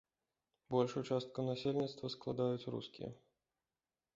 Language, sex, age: Belarusian, male, 30-39